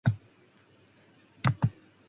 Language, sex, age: English, female, 19-29